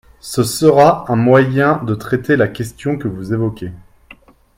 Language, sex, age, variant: French, male, 19-29, Français de métropole